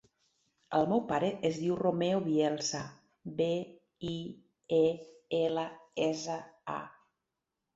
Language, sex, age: Catalan, female, 50-59